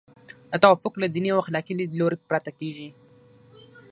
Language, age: Pashto, under 19